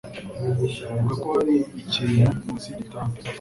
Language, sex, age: Kinyarwanda, male, 19-29